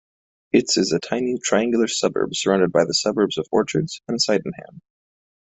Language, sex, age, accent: English, male, 19-29, United States English